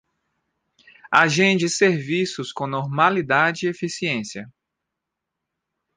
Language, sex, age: Portuguese, male, 19-29